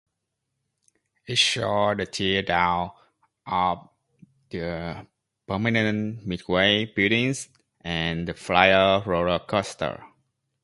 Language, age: English, 30-39